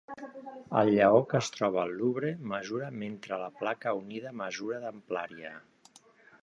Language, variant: Catalan, Central